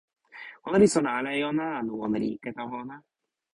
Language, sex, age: Toki Pona, male, 19-29